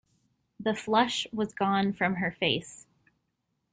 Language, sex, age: English, female, 30-39